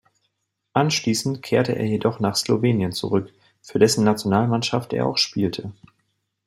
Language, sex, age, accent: German, male, 30-39, Deutschland Deutsch